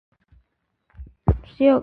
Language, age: Georgian, under 19